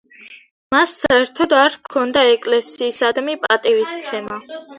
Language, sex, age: Georgian, female, under 19